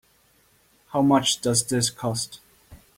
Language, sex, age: English, male, 30-39